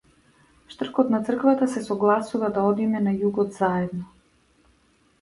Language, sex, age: Macedonian, female, 40-49